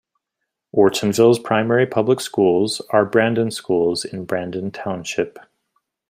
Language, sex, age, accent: English, male, 30-39, United States English